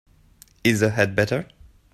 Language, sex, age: English, male, 19-29